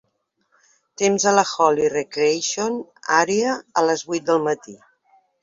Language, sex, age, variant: Catalan, female, 50-59, Central